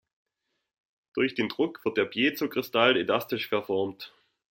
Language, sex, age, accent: German, male, 19-29, Deutschland Deutsch